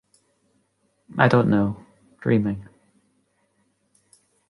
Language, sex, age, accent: English, female, 19-29, Scottish English